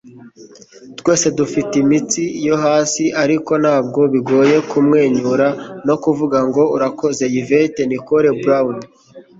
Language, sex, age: Kinyarwanda, male, 40-49